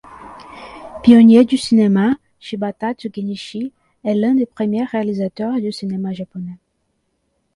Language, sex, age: French, female, 19-29